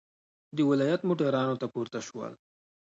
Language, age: Pashto, 30-39